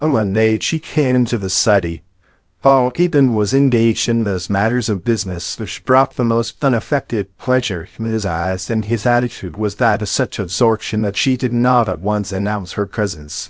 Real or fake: fake